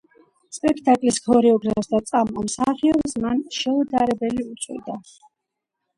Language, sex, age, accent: Georgian, female, 40-49, ჩვეულებრივი